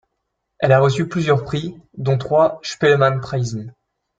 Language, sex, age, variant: French, male, 19-29, Français de métropole